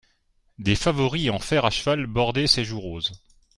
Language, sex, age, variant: French, male, 40-49, Français de métropole